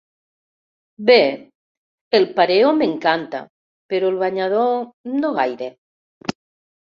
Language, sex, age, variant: Catalan, female, 60-69, Septentrional